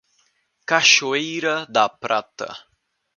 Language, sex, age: Portuguese, male, under 19